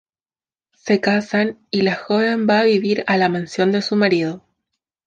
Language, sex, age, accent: Spanish, female, under 19, Chileno: Chile, Cuyo